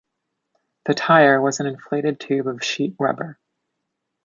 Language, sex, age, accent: English, female, 19-29, United States English